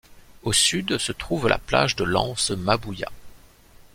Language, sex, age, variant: French, male, 30-39, Français de métropole